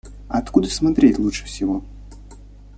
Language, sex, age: Russian, male, 19-29